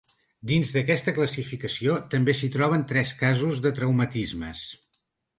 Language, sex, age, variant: Catalan, male, 50-59, Central